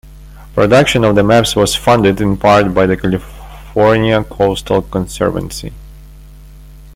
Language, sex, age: English, male, 30-39